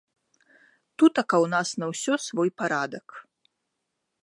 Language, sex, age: Belarusian, female, 19-29